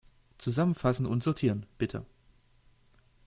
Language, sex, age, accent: German, male, under 19, Deutschland Deutsch